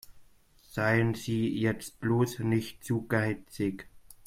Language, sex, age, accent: German, male, 19-29, Deutschland Deutsch